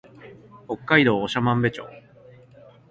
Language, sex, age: Japanese, male, 19-29